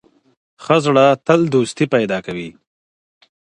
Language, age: Pashto, 30-39